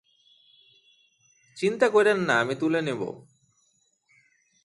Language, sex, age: Bengali, male, 19-29